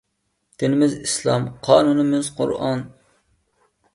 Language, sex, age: Uyghur, male, 30-39